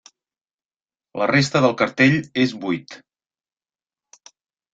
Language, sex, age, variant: Catalan, male, 40-49, Central